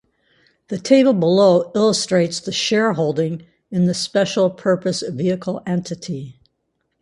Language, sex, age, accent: English, female, 60-69, United States English